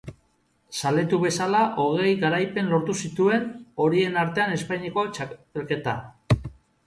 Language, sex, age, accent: Basque, male, 40-49, Mendebalekoa (Araba, Bizkaia, Gipuzkoako mendebaleko herri batzuk)